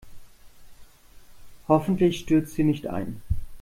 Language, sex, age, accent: German, male, 30-39, Deutschland Deutsch